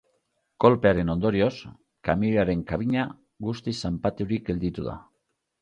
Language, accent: Basque, Mendebalekoa (Araba, Bizkaia, Gipuzkoako mendebaleko herri batzuk)